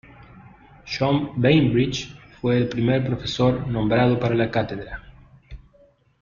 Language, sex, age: Spanish, male, 40-49